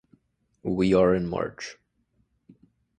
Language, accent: English, Canadian English